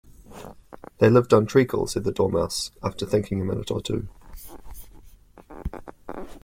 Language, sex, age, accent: English, male, 30-39, New Zealand English